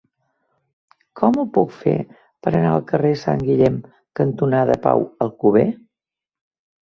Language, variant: Catalan, Central